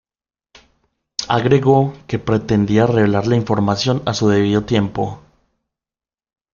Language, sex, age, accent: Spanish, male, 19-29, Caribe: Cuba, Venezuela, Puerto Rico, República Dominicana, Panamá, Colombia caribeña, México caribeño, Costa del golfo de México